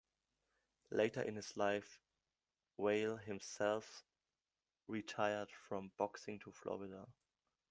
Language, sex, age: English, male, 19-29